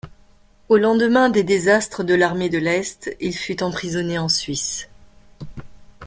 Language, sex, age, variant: French, female, 40-49, Français de métropole